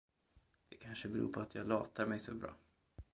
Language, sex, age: Swedish, male, 19-29